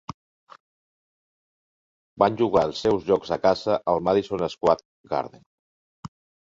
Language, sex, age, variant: Catalan, male, 50-59, Central